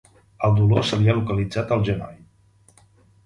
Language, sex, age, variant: Catalan, male, 50-59, Central